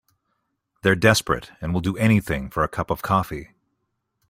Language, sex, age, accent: English, male, 40-49, Canadian English